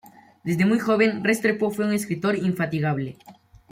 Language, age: Spanish, under 19